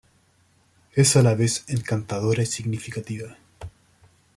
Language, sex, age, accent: Spanish, male, 30-39, Chileno: Chile, Cuyo